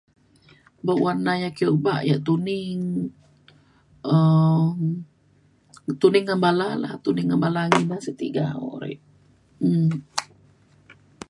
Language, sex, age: Mainstream Kenyah, female, 30-39